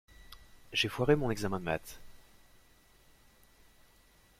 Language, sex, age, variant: French, male, 19-29, Français de métropole